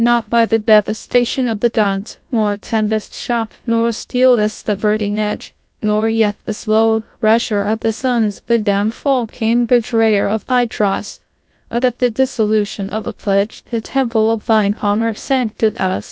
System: TTS, GlowTTS